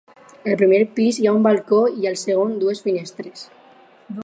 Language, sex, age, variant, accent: Catalan, female, under 19, Alacantí, valencià